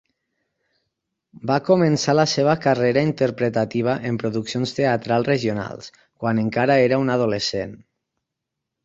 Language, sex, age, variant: Catalan, male, 30-39, Nord-Occidental